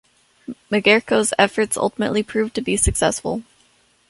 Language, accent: English, United States English